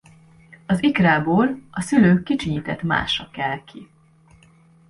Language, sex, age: Hungarian, female, 40-49